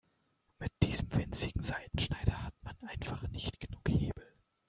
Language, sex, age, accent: German, male, 19-29, Deutschland Deutsch